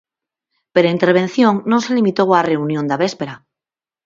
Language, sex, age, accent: Galician, female, 30-39, Normativo (estándar)